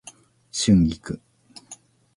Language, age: Japanese, 19-29